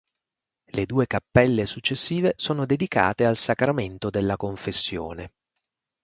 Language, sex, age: Italian, male, 40-49